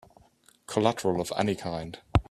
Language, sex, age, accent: English, male, 40-49, Irish English